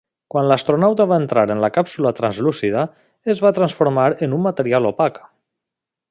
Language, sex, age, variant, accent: Catalan, male, 30-39, Valencià meridional, valencià